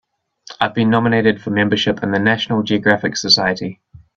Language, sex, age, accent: English, male, 19-29, New Zealand English